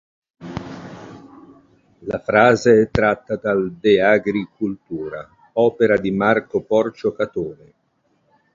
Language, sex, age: Italian, male, 60-69